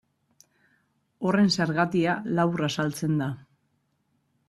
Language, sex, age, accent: Basque, female, 40-49, Mendebalekoa (Araba, Bizkaia, Gipuzkoako mendebaleko herri batzuk)